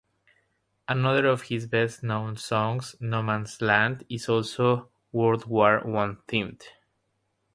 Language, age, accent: English, 19-29, United States English; India and South Asia (India, Pakistan, Sri Lanka)